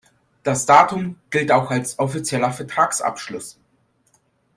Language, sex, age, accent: German, male, 19-29, Polnisch Deutsch